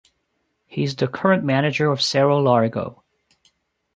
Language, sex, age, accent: English, male, 40-49, Canadian English